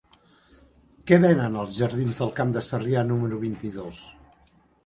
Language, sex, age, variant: Catalan, male, 60-69, Central